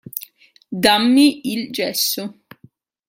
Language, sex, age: Italian, female, 19-29